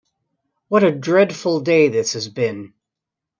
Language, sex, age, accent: English, female, 50-59, Canadian English